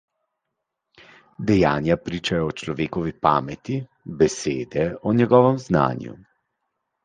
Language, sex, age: Slovenian, male, 40-49